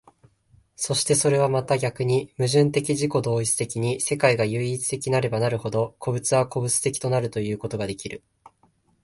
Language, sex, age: Japanese, male, 19-29